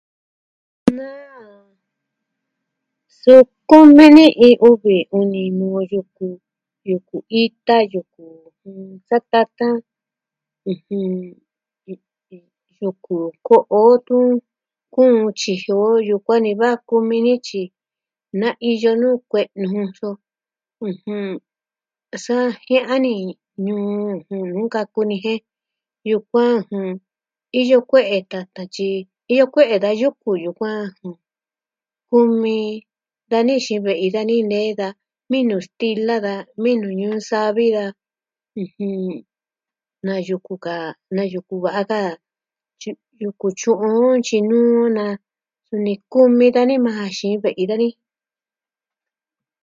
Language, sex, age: Southwestern Tlaxiaco Mixtec, female, 60-69